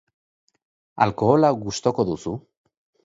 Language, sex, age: Basque, male, 40-49